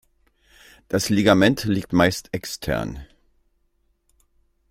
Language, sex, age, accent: German, male, 60-69, Deutschland Deutsch